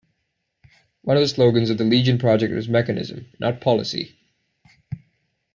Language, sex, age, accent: English, male, 19-29, Canadian English